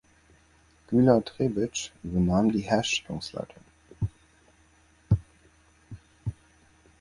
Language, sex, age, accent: German, male, 19-29, Deutschland Deutsch